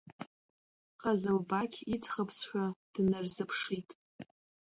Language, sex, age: Abkhazian, female, under 19